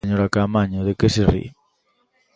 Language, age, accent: Galician, 30-39, Normativo (estándar)